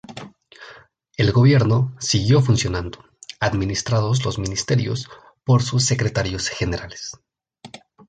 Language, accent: Spanish, Andino-Pacífico: Colombia, Perú, Ecuador, oeste de Bolivia y Venezuela andina